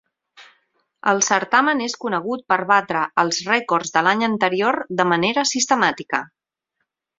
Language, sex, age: Catalan, female, 40-49